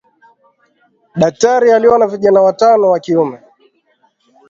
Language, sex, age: Swahili, male, 19-29